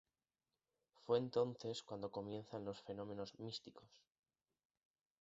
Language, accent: Spanish, España: Centro-Sur peninsular (Madrid, Toledo, Castilla-La Mancha)